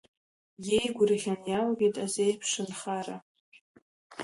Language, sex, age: Abkhazian, female, under 19